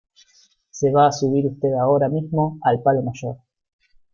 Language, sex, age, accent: Spanish, male, 40-49, Rioplatense: Argentina, Uruguay, este de Bolivia, Paraguay